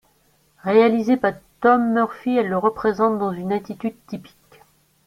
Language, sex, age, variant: French, female, 40-49, Français de métropole